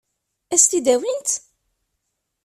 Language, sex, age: Kabyle, female, 19-29